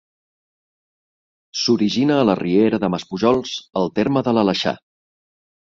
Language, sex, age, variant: Catalan, male, 40-49, Septentrional